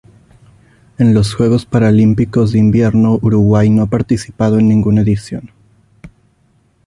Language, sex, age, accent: Spanish, male, 19-29, México